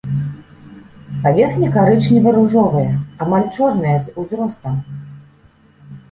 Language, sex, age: Belarusian, female, 19-29